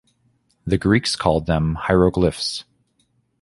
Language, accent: English, United States English